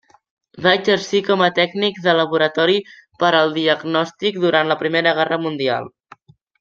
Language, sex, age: Catalan, male, under 19